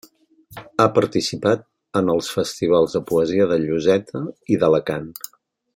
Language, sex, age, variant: Catalan, male, 50-59, Central